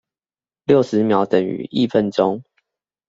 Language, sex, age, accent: Chinese, male, 30-39, 出生地：臺北市